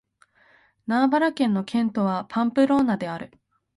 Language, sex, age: Japanese, female, under 19